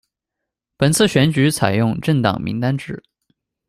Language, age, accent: Chinese, 19-29, 出生地：四川省